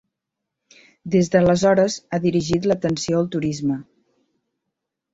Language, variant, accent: Catalan, Central, Barceloní